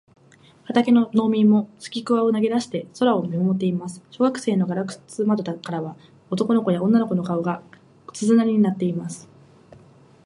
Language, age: Japanese, 19-29